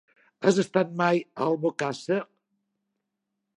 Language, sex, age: Catalan, female, 60-69